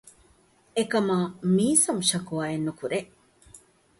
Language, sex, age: Divehi, female, 40-49